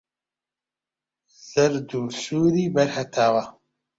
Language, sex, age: Central Kurdish, male, 30-39